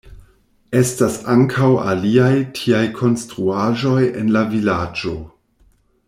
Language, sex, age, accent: Esperanto, male, 40-49, Internacia